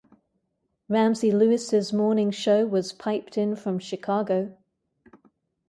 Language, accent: English, England English